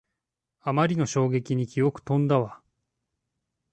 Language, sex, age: Japanese, male, 30-39